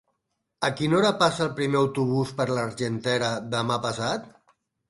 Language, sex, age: Catalan, male, 50-59